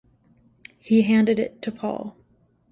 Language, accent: English, United States English